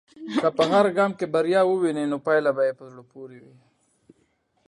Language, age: Pashto, 30-39